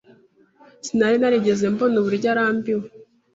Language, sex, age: Kinyarwanda, female, 19-29